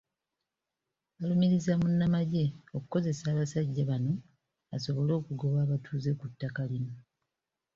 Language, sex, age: Ganda, female, 19-29